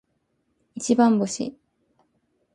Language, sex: Japanese, female